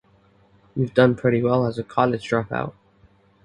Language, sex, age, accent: English, male, 19-29, England English